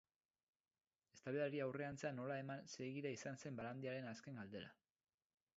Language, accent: Basque, Mendebalekoa (Araba, Bizkaia, Gipuzkoako mendebaleko herri batzuk)